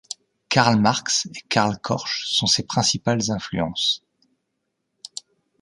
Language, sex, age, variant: French, male, 30-39, Français de métropole